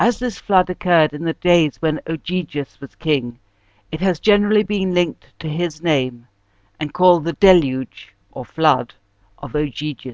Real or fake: real